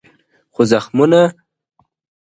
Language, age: Pashto, under 19